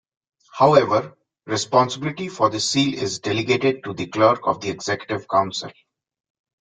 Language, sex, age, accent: English, male, 30-39, India and South Asia (India, Pakistan, Sri Lanka)